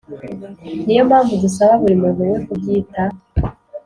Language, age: Kinyarwanda, 19-29